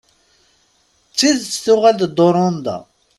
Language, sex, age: Kabyle, male, 30-39